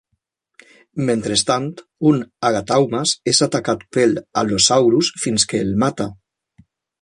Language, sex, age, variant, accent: Catalan, male, 50-59, Valencià central, valencià